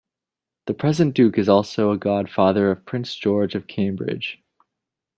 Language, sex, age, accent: English, male, 19-29, United States English